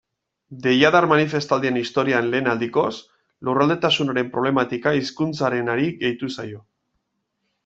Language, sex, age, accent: Basque, male, 40-49, Mendebalekoa (Araba, Bizkaia, Gipuzkoako mendebaleko herri batzuk)